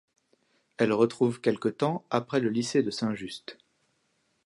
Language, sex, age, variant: French, male, 19-29, Français de métropole